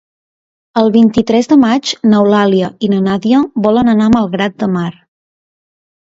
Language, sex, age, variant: Catalan, female, 19-29, Central